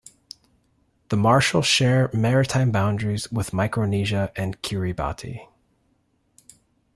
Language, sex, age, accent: English, male, 30-39, United States English